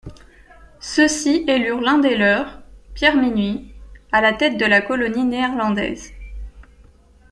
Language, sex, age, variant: French, female, 19-29, Français de métropole